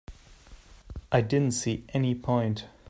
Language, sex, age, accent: English, male, 19-29, United States English